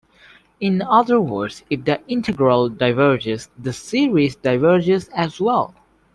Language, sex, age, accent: English, male, under 19, England English